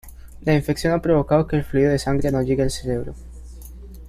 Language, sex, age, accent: Spanish, male, 19-29, Andino-Pacífico: Colombia, Perú, Ecuador, oeste de Bolivia y Venezuela andina